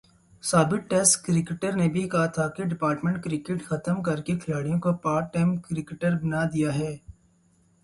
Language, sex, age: Urdu, male, 19-29